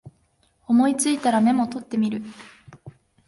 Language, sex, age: Japanese, female, 19-29